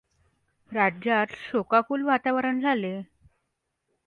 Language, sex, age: Marathi, female, under 19